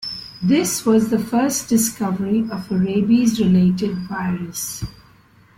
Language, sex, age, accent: English, female, 60-69, India and South Asia (India, Pakistan, Sri Lanka)